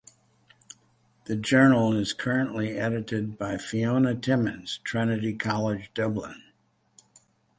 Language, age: English, 70-79